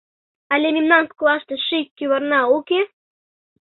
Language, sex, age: Mari, male, under 19